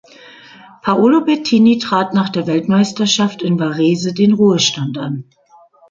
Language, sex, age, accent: German, female, 50-59, Deutschland Deutsch